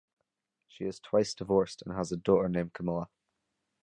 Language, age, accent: English, under 19, Scottish English